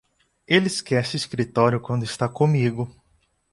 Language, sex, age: Portuguese, male, 19-29